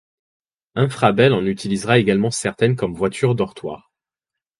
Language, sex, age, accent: French, male, 19-29, Français de Belgique